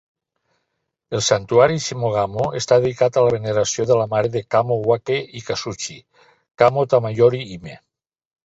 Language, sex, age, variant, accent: Catalan, male, 70-79, Nord-Occidental, Lleidatà